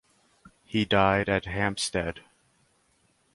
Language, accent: English, United States English